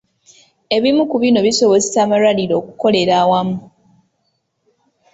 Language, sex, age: Ganda, female, 19-29